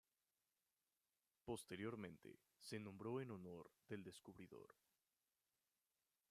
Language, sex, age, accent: Spanish, male, 19-29, México